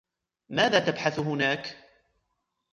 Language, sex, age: Arabic, male, 19-29